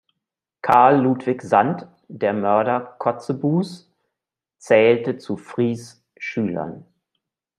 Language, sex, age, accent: German, male, 40-49, Deutschland Deutsch